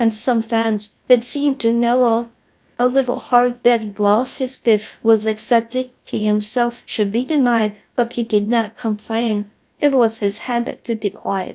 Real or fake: fake